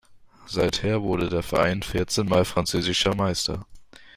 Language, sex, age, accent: German, male, under 19, Deutschland Deutsch